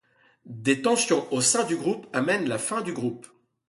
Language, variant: French, Français de métropole